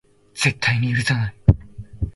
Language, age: Japanese, 19-29